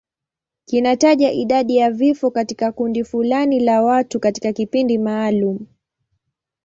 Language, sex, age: Swahili, female, 19-29